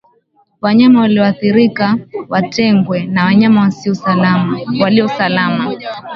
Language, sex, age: Swahili, female, 19-29